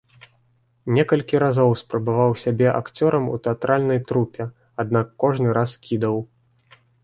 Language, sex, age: Belarusian, male, 30-39